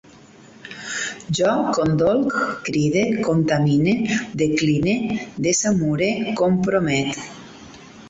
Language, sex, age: Catalan, female, 40-49